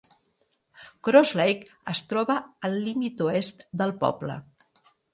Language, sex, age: Catalan, female, 60-69